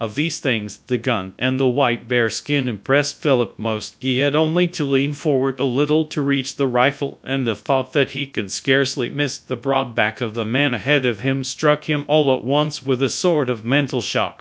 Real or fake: fake